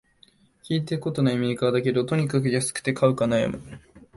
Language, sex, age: Japanese, male, 19-29